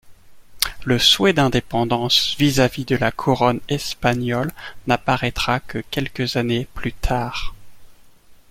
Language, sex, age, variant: French, male, 19-29, Français de métropole